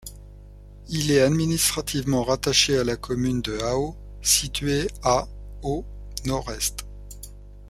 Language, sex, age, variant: French, male, 60-69, Français de métropole